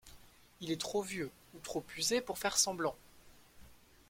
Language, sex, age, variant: French, male, 19-29, Français de métropole